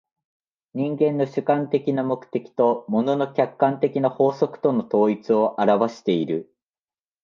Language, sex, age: Japanese, male, 19-29